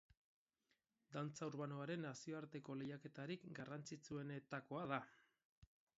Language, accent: Basque, Erdialdekoa edo Nafarra (Gipuzkoa, Nafarroa)